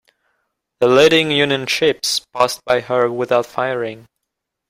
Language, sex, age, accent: English, male, 19-29, United States English